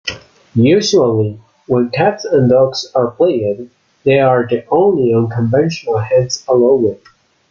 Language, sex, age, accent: English, male, 19-29, United States English